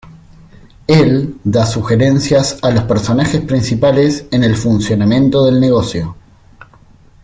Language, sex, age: Spanish, male, 19-29